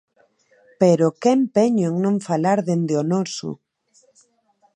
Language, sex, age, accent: Galician, female, 30-39, Normativo (estándar)